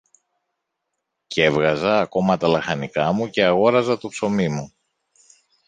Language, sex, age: Greek, male, 50-59